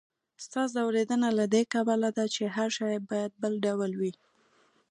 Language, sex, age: Pashto, female, 19-29